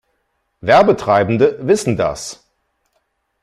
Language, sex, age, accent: German, male, 50-59, Deutschland Deutsch